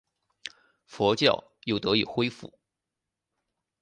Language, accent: Chinese, 出生地：山东省